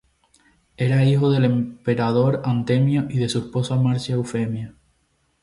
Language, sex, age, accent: Spanish, male, 19-29, España: Islas Canarias